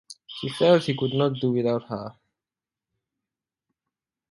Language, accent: English, England English